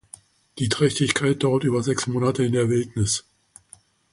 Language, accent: German, Deutschland Deutsch